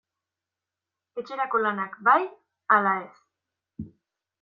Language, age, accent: Basque, 19-29, Mendebalekoa (Araba, Bizkaia, Gipuzkoako mendebaleko herri batzuk)